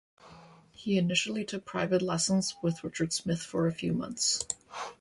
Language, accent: English, Canadian English